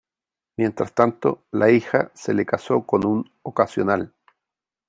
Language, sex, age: Spanish, male, 50-59